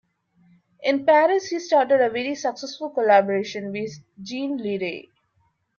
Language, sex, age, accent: English, female, 30-39, India and South Asia (India, Pakistan, Sri Lanka)